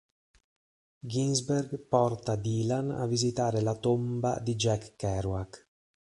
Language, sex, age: Italian, male, 40-49